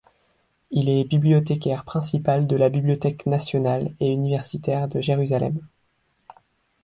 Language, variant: French, Français de métropole